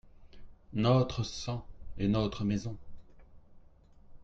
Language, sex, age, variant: French, male, 30-39, Français de métropole